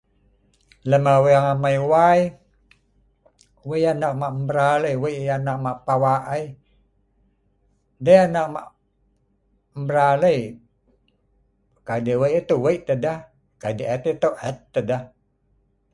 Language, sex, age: Sa'ban, male, 50-59